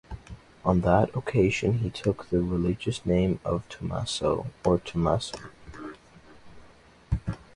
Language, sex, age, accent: English, male, under 19, United States English